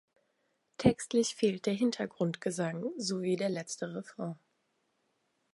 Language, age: German, 19-29